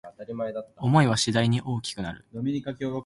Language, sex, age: Japanese, male, under 19